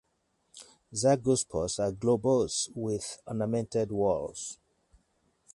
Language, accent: English, Canadian English